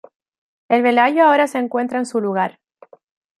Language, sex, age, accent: Spanish, female, 19-29, Chileno: Chile, Cuyo